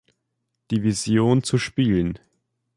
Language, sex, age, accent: German, male, under 19, Österreichisches Deutsch